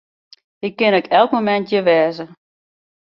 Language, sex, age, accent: Western Frisian, female, 40-49, Wâldfrysk